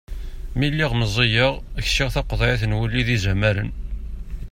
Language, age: Kabyle, 30-39